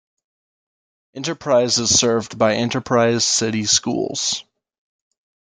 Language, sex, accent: English, male, United States English